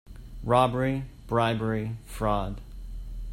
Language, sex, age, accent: English, male, 30-39, Canadian English